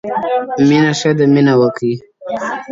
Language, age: Pashto, 19-29